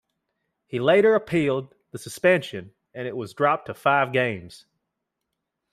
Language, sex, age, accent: English, male, 19-29, United States English